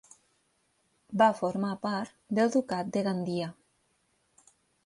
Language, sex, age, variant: Catalan, female, 19-29, Nord-Occidental